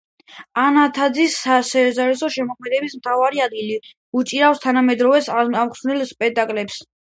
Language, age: Georgian, under 19